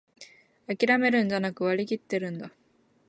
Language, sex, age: Japanese, female, 19-29